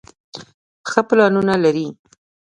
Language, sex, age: Pashto, female, 50-59